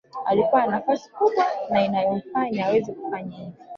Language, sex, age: Swahili, female, 19-29